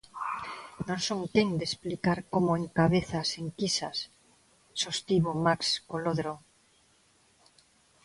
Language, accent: Galician, Neofalante